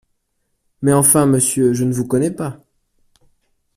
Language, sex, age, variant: French, male, 19-29, Français de métropole